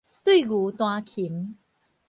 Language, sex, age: Min Nan Chinese, female, 40-49